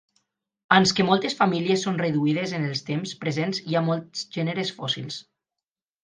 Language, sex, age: Catalan, male, 19-29